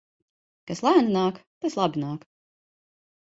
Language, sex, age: Latvian, female, 30-39